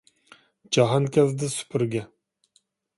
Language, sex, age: Uyghur, male, 40-49